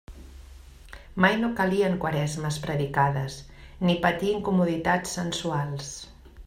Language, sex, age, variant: Catalan, female, 50-59, Central